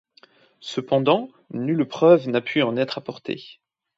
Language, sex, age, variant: French, male, 19-29, Français de métropole